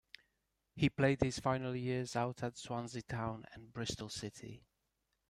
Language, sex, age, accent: English, male, 19-29, England English